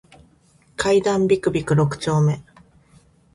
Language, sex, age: Japanese, female, 40-49